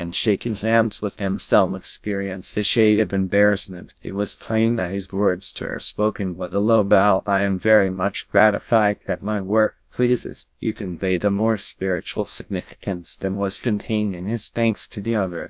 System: TTS, GlowTTS